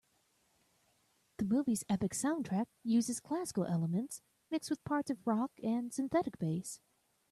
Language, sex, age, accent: English, female, 30-39, United States English